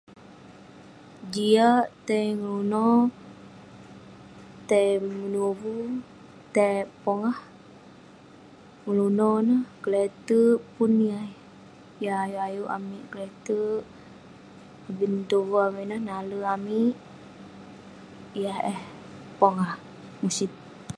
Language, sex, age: Western Penan, female, under 19